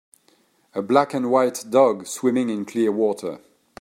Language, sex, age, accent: English, male, 40-49, United States English